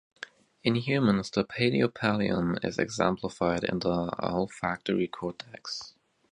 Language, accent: English, United States English